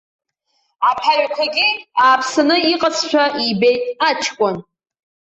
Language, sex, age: Abkhazian, female, under 19